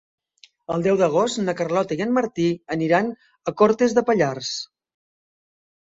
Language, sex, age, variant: Catalan, male, 40-49, Central